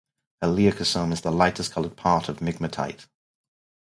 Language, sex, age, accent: English, male, 30-39, England English